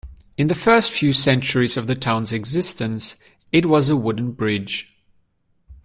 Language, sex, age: English, male, 19-29